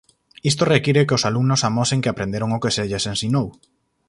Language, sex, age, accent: Galician, male, 30-39, Central (gheada)